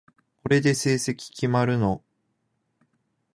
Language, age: Japanese, 19-29